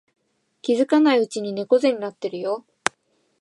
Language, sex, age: Japanese, female, 19-29